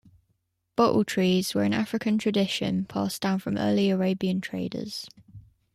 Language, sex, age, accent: English, female, 19-29, England English